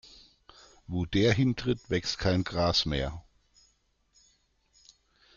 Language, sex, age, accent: German, male, 50-59, Deutschland Deutsch